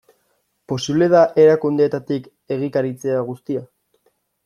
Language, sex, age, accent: Basque, male, 19-29, Erdialdekoa edo Nafarra (Gipuzkoa, Nafarroa)